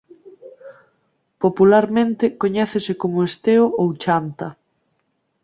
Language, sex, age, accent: Galician, female, 19-29, Central (gheada)